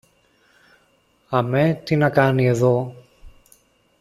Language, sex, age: Greek, male, 40-49